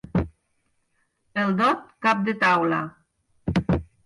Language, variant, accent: Catalan, Nord-Occidental, nord-occidental